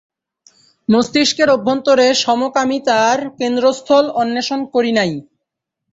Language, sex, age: Bengali, male, 19-29